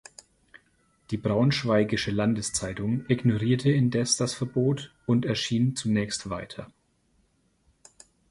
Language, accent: German, Deutschland Deutsch